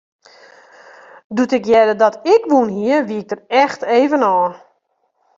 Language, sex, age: Western Frisian, female, 40-49